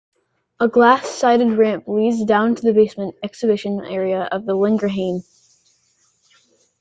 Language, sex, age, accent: English, male, under 19, United States English